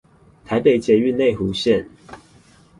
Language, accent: Chinese, 出生地：新北市